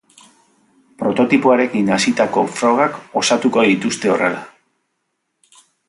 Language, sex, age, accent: Basque, male, 50-59, Mendebalekoa (Araba, Bizkaia, Gipuzkoako mendebaleko herri batzuk)